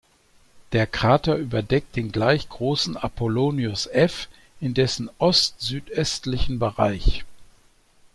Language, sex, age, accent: German, male, 60-69, Deutschland Deutsch